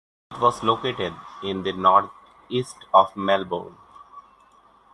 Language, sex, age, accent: English, male, 19-29, United States English